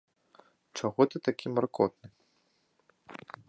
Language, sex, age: Belarusian, male, 19-29